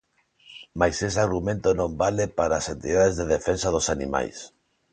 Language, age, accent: Galician, 40-49, Neofalante